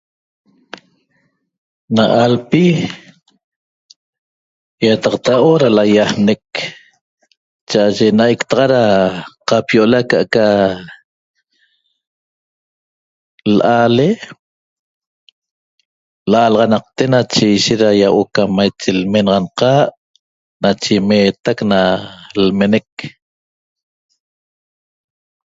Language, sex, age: Toba, male, 60-69